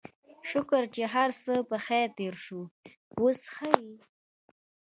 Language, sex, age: Pashto, female, 19-29